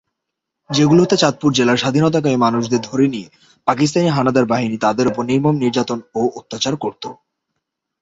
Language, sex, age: Bengali, male, 19-29